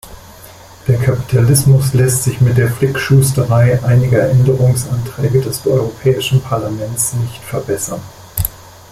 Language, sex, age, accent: German, male, 50-59, Deutschland Deutsch